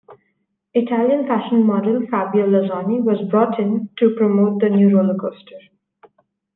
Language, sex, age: English, female, 19-29